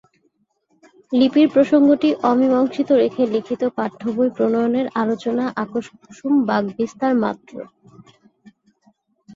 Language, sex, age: Bengali, female, 19-29